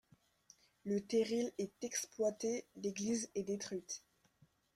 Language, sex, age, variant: French, female, under 19, Français de métropole